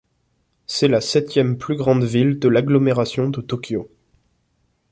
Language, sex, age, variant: French, male, 30-39, Français de métropole